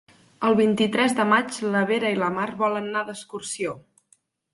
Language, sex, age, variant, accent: Catalan, female, 19-29, Central, tarragoní